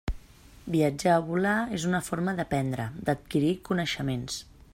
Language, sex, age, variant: Catalan, female, 40-49, Central